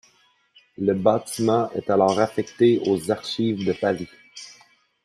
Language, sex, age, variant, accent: French, male, 30-39, Français d'Amérique du Nord, Français du Canada